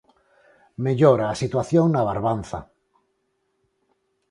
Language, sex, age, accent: Galician, male, 40-49, Normativo (estándar); Neofalante